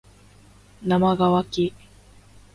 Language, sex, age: Japanese, female, 19-29